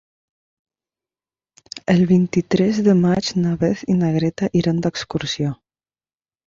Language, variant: Catalan, Central